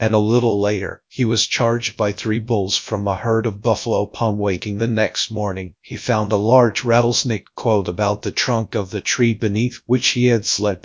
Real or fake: fake